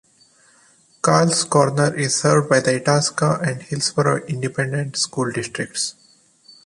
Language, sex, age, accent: English, male, 30-39, India and South Asia (India, Pakistan, Sri Lanka)